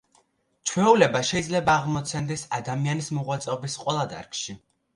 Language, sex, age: Georgian, male, 19-29